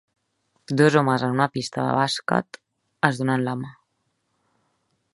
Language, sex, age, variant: Catalan, female, 19-29, Central